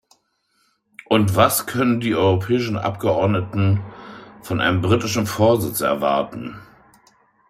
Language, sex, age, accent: German, male, 50-59, Deutschland Deutsch